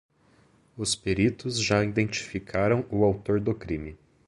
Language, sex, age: Portuguese, male, 30-39